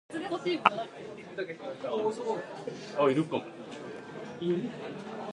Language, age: English, under 19